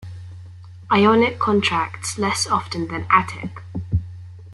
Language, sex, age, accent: English, female, under 19, England English